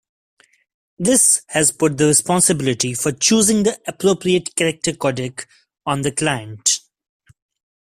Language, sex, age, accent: English, male, 19-29, India and South Asia (India, Pakistan, Sri Lanka)